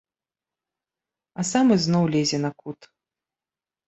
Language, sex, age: Belarusian, female, 30-39